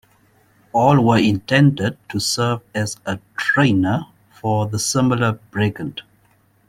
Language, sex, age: English, male, 30-39